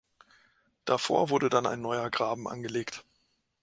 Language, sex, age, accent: German, male, 19-29, Deutschland Deutsch